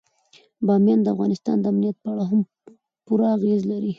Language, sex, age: Pashto, female, 30-39